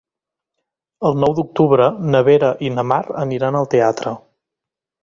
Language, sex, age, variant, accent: Catalan, male, 19-29, Central, central